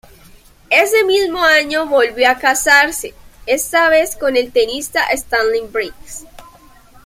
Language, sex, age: Spanish, female, 19-29